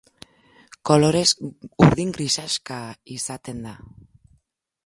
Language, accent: Basque, Mendebalekoa (Araba, Bizkaia, Gipuzkoako mendebaleko herri batzuk)